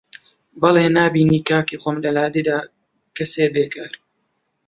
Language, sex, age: Central Kurdish, male, 19-29